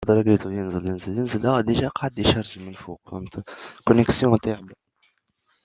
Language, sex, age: French, male, 19-29